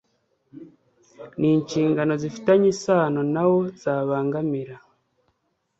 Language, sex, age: Kinyarwanda, male, 30-39